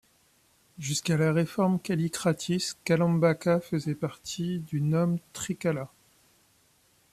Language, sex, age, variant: French, male, 40-49, Français de métropole